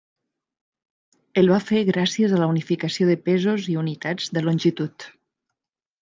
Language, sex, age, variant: Catalan, female, 50-59, Nord-Occidental